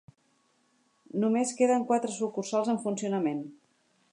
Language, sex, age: Catalan, female, 40-49